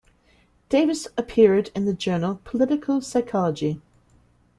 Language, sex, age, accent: English, female, 50-59, United States English